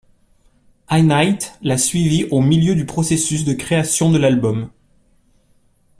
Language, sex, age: French, male, 40-49